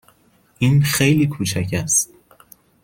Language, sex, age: Persian, male, 19-29